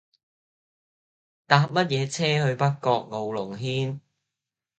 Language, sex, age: Cantonese, male, under 19